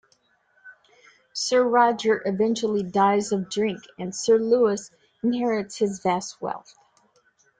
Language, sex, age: English, female, 60-69